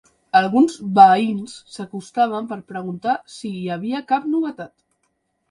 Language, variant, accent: Catalan, Central, Barcelona